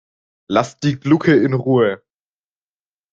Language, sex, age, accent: German, male, under 19, Deutschland Deutsch